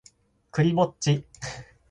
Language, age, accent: Japanese, 19-29, 標準語